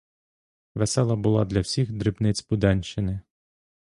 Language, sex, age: Ukrainian, male, 19-29